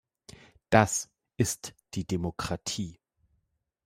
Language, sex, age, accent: German, male, 30-39, Deutschland Deutsch